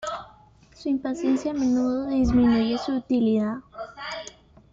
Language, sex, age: Spanish, female, under 19